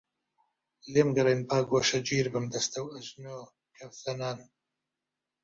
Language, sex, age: Central Kurdish, male, 30-39